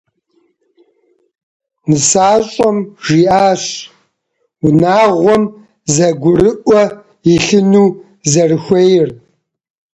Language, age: Kabardian, 40-49